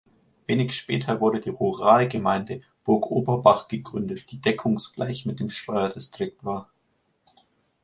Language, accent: German, Deutschland Deutsch